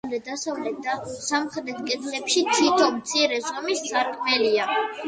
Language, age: Georgian, 30-39